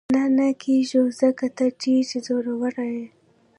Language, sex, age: Pashto, female, 19-29